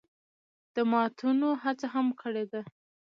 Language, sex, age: Pashto, female, under 19